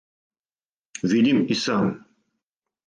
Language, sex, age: Serbian, male, 50-59